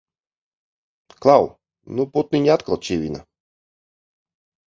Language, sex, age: Latvian, male, 40-49